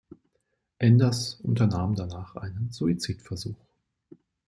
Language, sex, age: German, male, 30-39